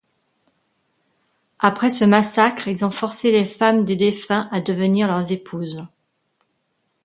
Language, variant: French, Français de métropole